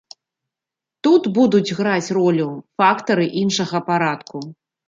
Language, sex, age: Belarusian, female, 40-49